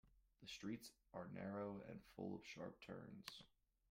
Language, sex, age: English, male, 19-29